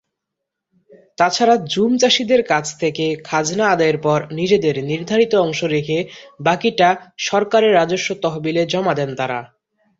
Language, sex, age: Bengali, male, under 19